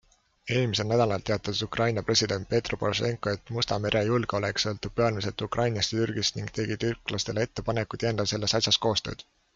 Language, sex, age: Estonian, male, 19-29